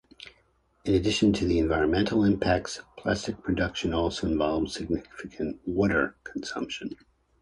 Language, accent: English, United States English